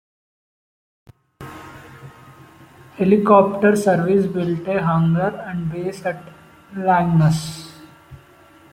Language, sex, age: English, male, 19-29